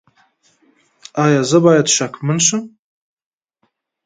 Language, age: Pashto, 30-39